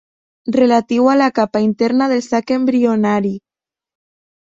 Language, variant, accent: Catalan, Septentrional, septentrional